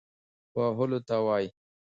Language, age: Pashto, 40-49